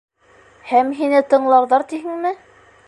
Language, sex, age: Bashkir, female, 30-39